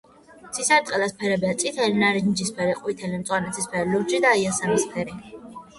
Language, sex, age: Georgian, female, under 19